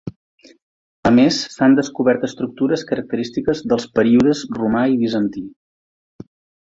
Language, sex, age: Catalan, male, 40-49